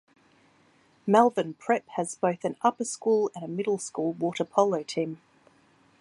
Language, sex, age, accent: English, female, 40-49, Australian English